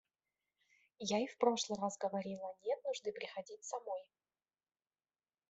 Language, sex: Russian, female